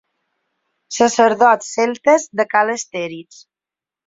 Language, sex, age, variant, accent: Catalan, female, 40-49, Balear, mallorquí; Palma